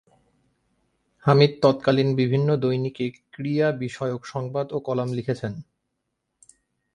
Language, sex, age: Bengali, male, 19-29